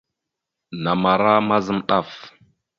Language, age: Mada (Cameroon), 19-29